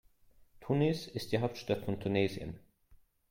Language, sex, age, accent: German, male, 19-29, Österreichisches Deutsch